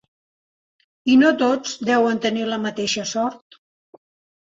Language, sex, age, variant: Catalan, female, 60-69, Central